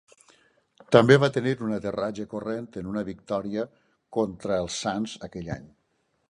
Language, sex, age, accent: Catalan, male, 60-69, valencià